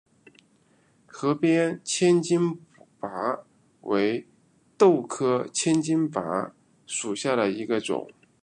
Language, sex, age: Chinese, male, 30-39